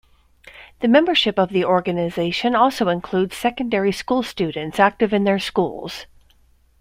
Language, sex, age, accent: English, female, 50-59, United States English